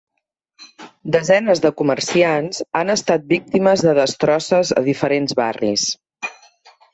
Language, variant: Catalan, Central